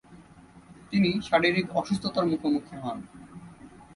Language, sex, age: Bengali, male, 19-29